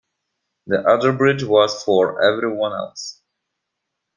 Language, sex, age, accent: English, male, 19-29, United States English